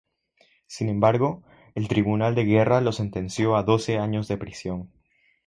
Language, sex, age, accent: Spanish, male, under 19, Andino-Pacífico: Colombia, Perú, Ecuador, oeste de Bolivia y Venezuela andina